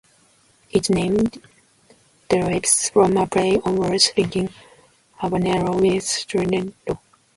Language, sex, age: English, female, 19-29